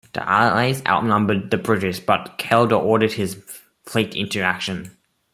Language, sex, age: English, male, 19-29